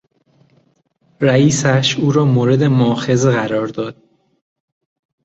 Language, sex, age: Persian, male, 30-39